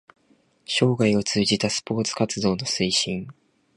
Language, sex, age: Japanese, male, 19-29